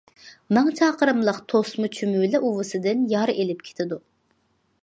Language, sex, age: Uyghur, female, 19-29